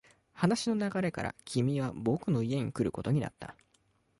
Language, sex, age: Japanese, male, 19-29